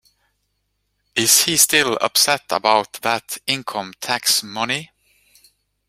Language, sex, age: English, male, 40-49